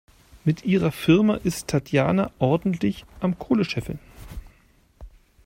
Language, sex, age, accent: German, male, 40-49, Deutschland Deutsch